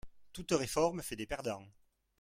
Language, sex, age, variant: French, male, 50-59, Français de métropole